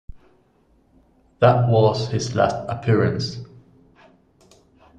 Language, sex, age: English, male, 30-39